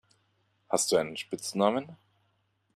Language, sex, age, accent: German, male, 40-49, Deutschland Deutsch